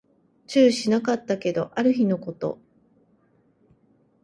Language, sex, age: Japanese, female, 40-49